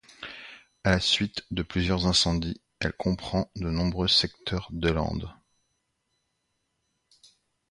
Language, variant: French, Français de métropole